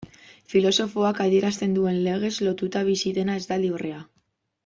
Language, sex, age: Basque, female, 19-29